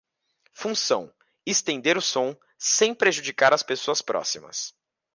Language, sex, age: Portuguese, male, 19-29